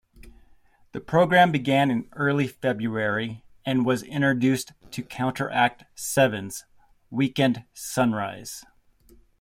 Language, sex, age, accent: English, male, 40-49, United States English